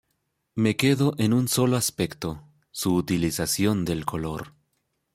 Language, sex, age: Spanish, male, 40-49